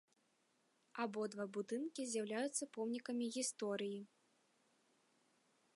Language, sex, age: Belarusian, female, 19-29